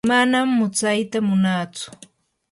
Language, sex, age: Yanahuanca Pasco Quechua, female, 30-39